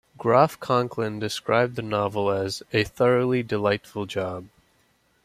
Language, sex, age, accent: English, male, 19-29, United States English